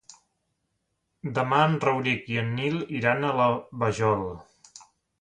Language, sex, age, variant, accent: Catalan, male, 30-39, Central, central